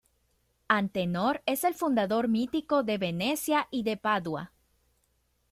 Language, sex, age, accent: Spanish, female, under 19, México